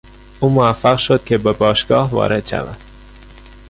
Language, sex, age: Persian, male, 19-29